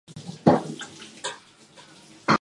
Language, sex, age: English, female, 19-29